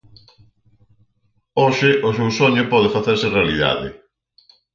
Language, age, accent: Galician, 50-59, Atlántico (seseo e gheada)